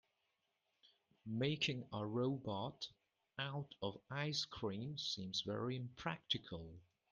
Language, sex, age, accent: English, male, 19-29, India and South Asia (India, Pakistan, Sri Lanka)